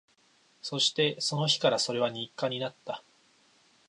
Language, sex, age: Japanese, male, 19-29